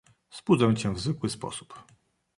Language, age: Polish, 40-49